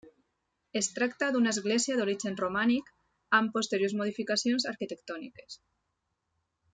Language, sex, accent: Catalan, female, valencià